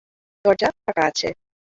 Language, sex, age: Bengali, female, 19-29